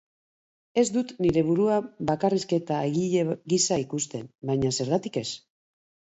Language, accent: Basque, Mendebalekoa (Araba, Bizkaia, Gipuzkoako mendebaleko herri batzuk)